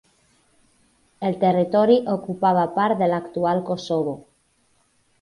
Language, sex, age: Catalan, female, 30-39